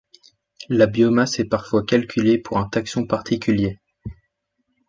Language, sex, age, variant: French, male, 19-29, Français de métropole